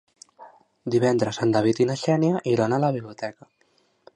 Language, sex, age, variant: Catalan, male, 19-29, Central